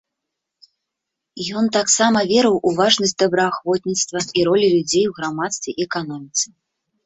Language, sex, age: Belarusian, female, 30-39